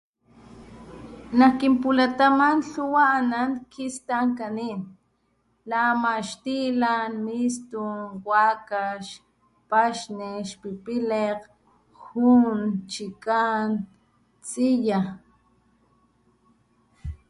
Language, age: Papantla Totonac, 30-39